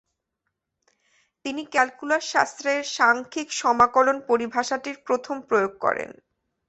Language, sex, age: Bengali, female, 19-29